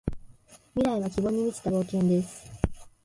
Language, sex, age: Japanese, female, 19-29